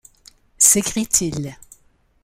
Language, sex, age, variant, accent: French, female, 70-79, Français d'Amérique du Nord, Français du Canada